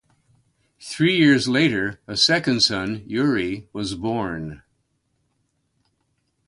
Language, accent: English, Canadian English